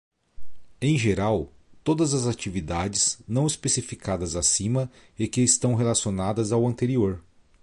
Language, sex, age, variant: Portuguese, male, 30-39, Portuguese (Brasil)